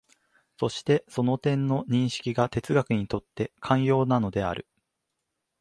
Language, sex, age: Japanese, male, 19-29